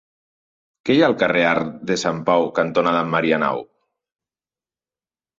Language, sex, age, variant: Catalan, male, 40-49, Central